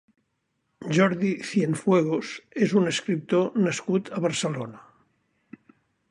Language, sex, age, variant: Catalan, male, 70-79, Central